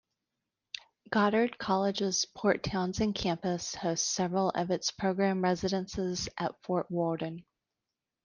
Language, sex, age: English, female, 40-49